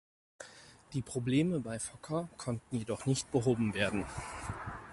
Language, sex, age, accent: German, male, 30-39, Deutschland Deutsch